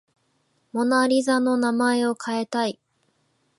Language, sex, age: Japanese, female, 19-29